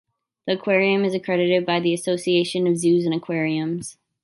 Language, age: English, 19-29